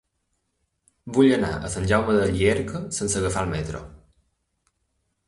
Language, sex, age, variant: Catalan, male, 30-39, Balear